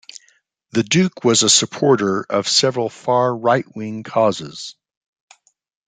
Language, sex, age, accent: English, male, 50-59, United States English